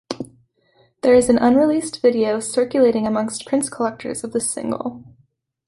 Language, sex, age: English, female, 19-29